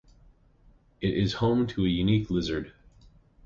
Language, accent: English, United States English